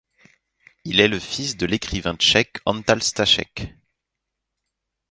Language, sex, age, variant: French, male, 30-39, Français de métropole